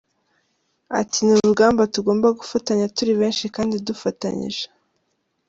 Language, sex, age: Kinyarwanda, female, under 19